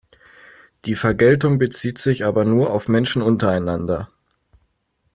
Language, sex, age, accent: German, male, 19-29, Deutschland Deutsch